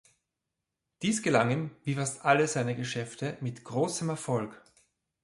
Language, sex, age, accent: German, male, 40-49, Österreichisches Deutsch